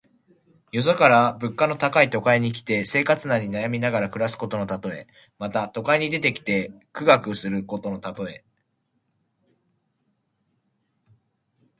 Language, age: Japanese, under 19